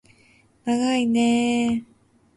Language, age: Japanese, 19-29